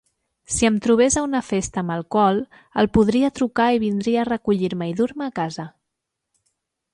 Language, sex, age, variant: Catalan, female, 30-39, Central